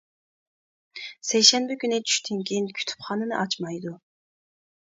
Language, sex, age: Uyghur, female, 19-29